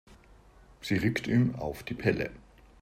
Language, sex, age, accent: German, male, 50-59, Österreichisches Deutsch